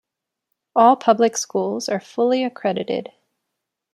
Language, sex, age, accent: English, female, 19-29, United States English